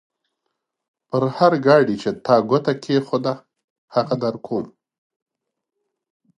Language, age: Pashto, 40-49